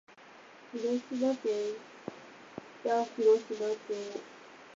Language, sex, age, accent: Japanese, female, 19-29, 標準語